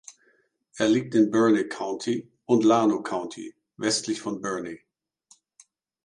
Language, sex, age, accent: German, male, 50-59, Deutschland Deutsch